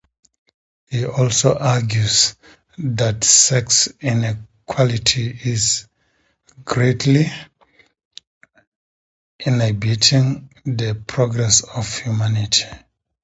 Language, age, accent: English, 40-49, Southern African (South Africa, Zimbabwe, Namibia)